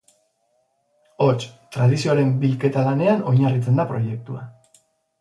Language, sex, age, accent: Basque, male, 40-49, Mendebalekoa (Araba, Bizkaia, Gipuzkoako mendebaleko herri batzuk)